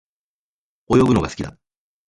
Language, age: Japanese, 40-49